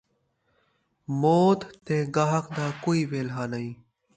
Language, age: Saraiki, under 19